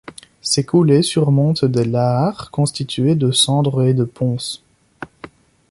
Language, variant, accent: French, Français d'Europe, Français de Belgique